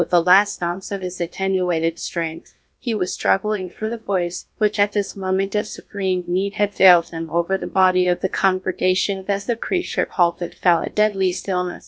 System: TTS, GlowTTS